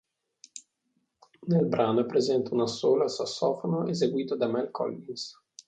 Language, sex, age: Italian, male, 19-29